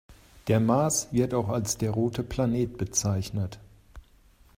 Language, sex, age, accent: German, male, 50-59, Deutschland Deutsch